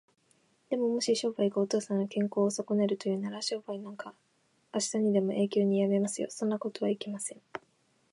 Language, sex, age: Japanese, female, 19-29